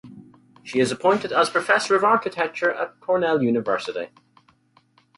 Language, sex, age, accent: English, male, 19-29, Northern Irish